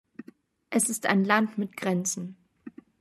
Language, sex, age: German, female, 19-29